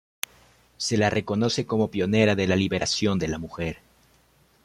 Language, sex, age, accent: Spanish, male, under 19, Andino-Pacífico: Colombia, Perú, Ecuador, oeste de Bolivia y Venezuela andina